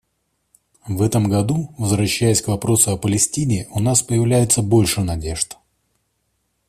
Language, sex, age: Russian, male, 30-39